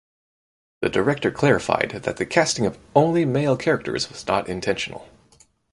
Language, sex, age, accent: English, male, 19-29, United States English